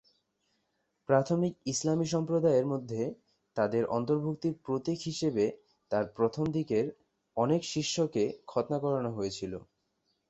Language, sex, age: Bengali, male, 19-29